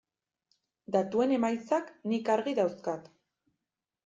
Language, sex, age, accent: Basque, female, 19-29, Erdialdekoa edo Nafarra (Gipuzkoa, Nafarroa)